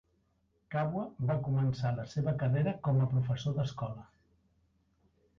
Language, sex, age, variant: Catalan, male, 60-69, Central